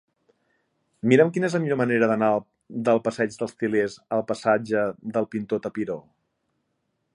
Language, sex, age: Catalan, male, 40-49